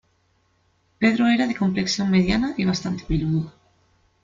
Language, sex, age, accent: Spanish, female, 30-39, España: Centro-Sur peninsular (Madrid, Toledo, Castilla-La Mancha)